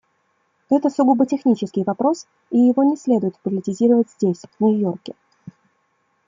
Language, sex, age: Russian, female, 30-39